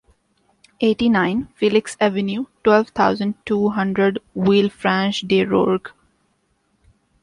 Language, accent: English, India and South Asia (India, Pakistan, Sri Lanka)